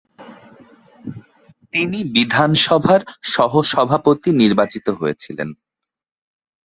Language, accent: Bengali, প্রমিত